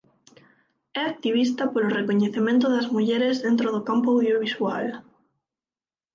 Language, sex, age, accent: Galician, female, 19-29, Oriental (común en zona oriental); Neofalante